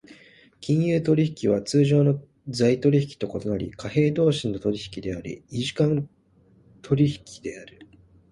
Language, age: Japanese, 19-29